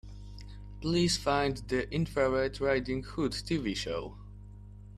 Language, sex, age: English, male, under 19